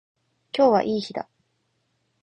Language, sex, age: Japanese, female, 30-39